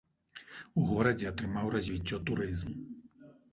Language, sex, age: Belarusian, male, 50-59